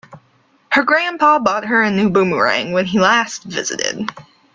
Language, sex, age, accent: English, female, 19-29, United States English